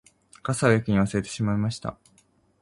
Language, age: Japanese, 19-29